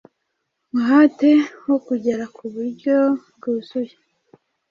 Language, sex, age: Kinyarwanda, female, 30-39